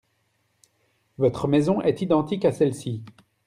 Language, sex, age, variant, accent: French, male, 30-39, Français d'Europe, Français de Belgique